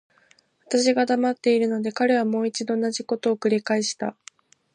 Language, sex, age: Japanese, female, 19-29